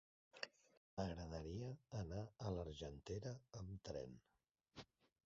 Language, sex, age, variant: Catalan, male, 40-49, Central